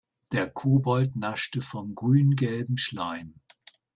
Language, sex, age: German, male, 60-69